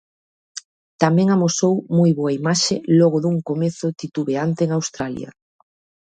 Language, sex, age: Galician, female, 30-39